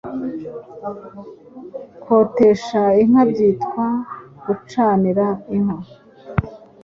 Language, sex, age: Kinyarwanda, female, 40-49